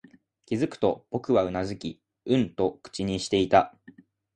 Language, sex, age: Japanese, male, 19-29